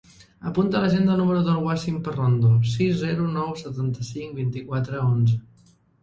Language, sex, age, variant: Catalan, female, 30-39, Central